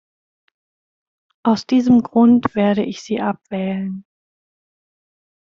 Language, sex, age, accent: German, female, 50-59, Deutschland Deutsch